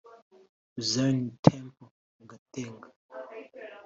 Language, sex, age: Kinyarwanda, male, 19-29